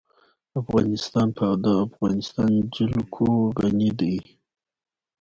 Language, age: Pashto, 19-29